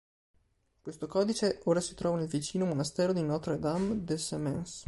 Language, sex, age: Italian, male, 19-29